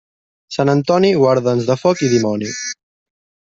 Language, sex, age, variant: Catalan, male, 19-29, Central